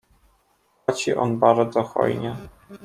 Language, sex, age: Polish, male, 19-29